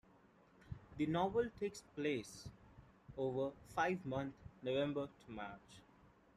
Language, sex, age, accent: English, male, 19-29, India and South Asia (India, Pakistan, Sri Lanka)